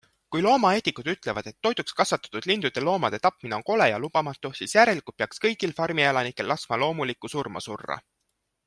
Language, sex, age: Estonian, male, 19-29